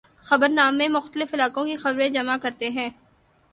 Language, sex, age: Urdu, female, 19-29